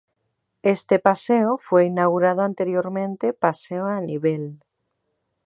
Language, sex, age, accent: Spanish, female, 30-39, España: Norte peninsular (Asturias, Castilla y León, Cantabria, País Vasco, Navarra, Aragón, La Rioja, Guadalajara, Cuenca)